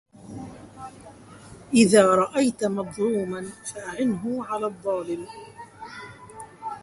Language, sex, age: Arabic, female, 30-39